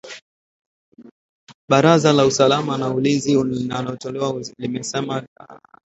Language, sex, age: Swahili, male, 19-29